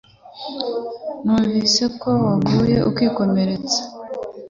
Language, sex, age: Kinyarwanda, female, 19-29